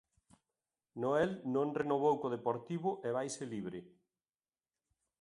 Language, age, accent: Galician, 60-69, Oriental (común en zona oriental)